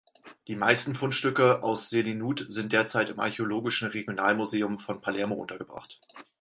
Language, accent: German, Deutschland Deutsch